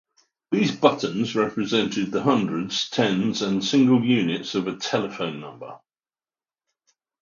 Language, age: English, 60-69